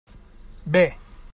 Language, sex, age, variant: Catalan, male, 40-49, Balear